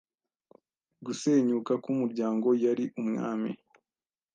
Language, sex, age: Kinyarwanda, male, 19-29